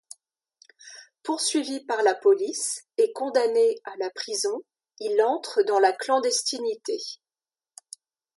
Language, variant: French, Français de métropole